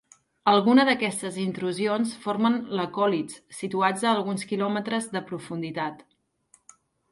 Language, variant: Catalan, Nord-Occidental